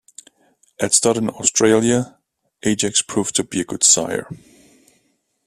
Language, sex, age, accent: English, male, 30-39, United States English